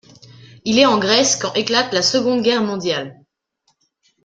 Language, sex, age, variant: French, female, 19-29, Français de métropole